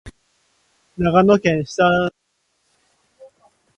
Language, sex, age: Japanese, male, 19-29